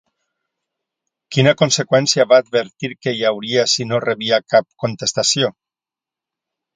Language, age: Catalan, 60-69